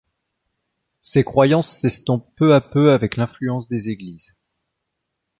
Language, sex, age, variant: French, male, 30-39, Français de métropole